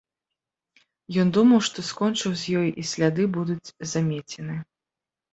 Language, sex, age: Belarusian, female, 30-39